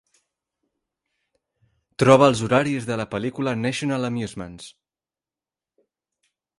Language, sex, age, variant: Catalan, male, 19-29, Central